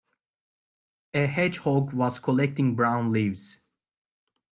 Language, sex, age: English, male, 30-39